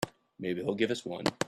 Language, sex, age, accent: English, male, 30-39, United States English